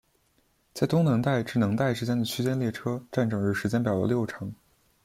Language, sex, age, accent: Chinese, male, under 19, 出生地：北京市